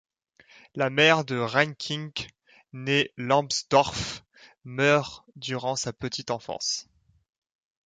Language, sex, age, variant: French, male, 19-29, Français de métropole